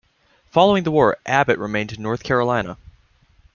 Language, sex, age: English, male, under 19